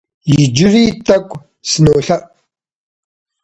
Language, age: Kabardian, 40-49